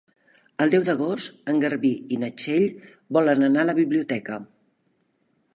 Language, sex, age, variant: Catalan, female, 50-59, Central